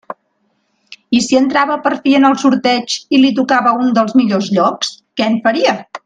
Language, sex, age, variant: Catalan, female, 40-49, Nord-Occidental